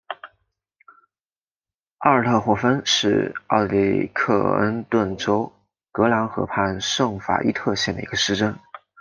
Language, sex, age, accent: Chinese, male, 19-29, 出生地：湖北省